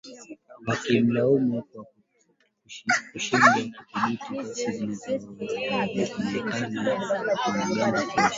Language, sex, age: Swahili, male, 19-29